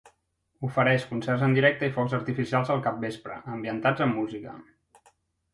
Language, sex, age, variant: Catalan, male, 30-39, Central